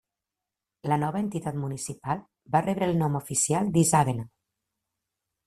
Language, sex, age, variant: Catalan, female, 40-49, Septentrional